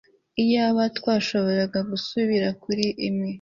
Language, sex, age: Kinyarwanda, female, 19-29